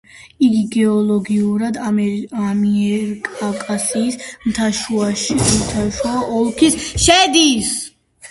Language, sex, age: Georgian, female, 19-29